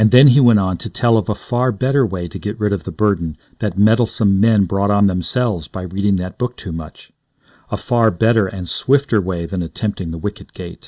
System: none